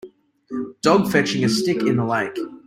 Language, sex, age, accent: English, male, 30-39, Australian English